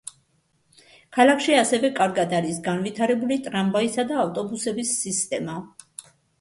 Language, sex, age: Georgian, female, 50-59